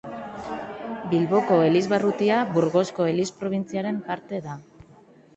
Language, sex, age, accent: Basque, female, 40-49, Mendebalekoa (Araba, Bizkaia, Gipuzkoako mendebaleko herri batzuk)